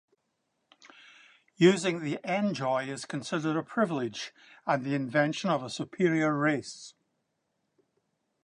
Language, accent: English, Scottish English